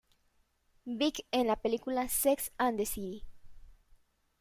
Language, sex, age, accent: Spanish, female, 19-29, México